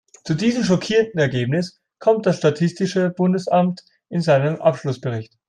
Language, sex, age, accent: German, male, 19-29, Österreichisches Deutsch